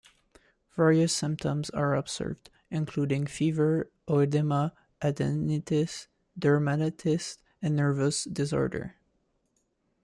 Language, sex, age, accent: English, male, 19-29, Canadian English